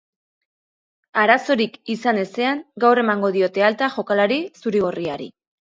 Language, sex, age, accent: Basque, female, 40-49, Erdialdekoa edo Nafarra (Gipuzkoa, Nafarroa)